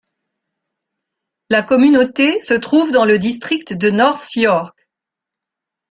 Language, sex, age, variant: French, female, 60-69, Français de métropole